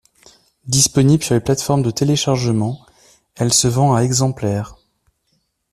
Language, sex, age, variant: French, male, 30-39, Français de métropole